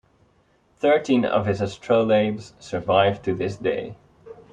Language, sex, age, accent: English, male, 19-29, Dutch